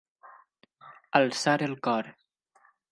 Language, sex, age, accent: Catalan, male, 19-29, valencià